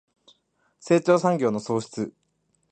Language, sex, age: Japanese, male, 19-29